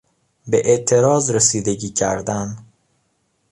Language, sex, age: Persian, male, 19-29